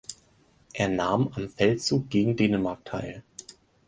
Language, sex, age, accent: German, male, 19-29, Deutschland Deutsch